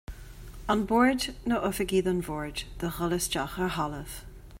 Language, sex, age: Irish, female, 40-49